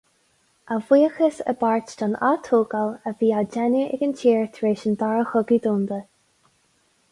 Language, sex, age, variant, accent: Irish, female, 19-29, Gaeilge Uladh, Cainteoir líofa, ní ó dhúchas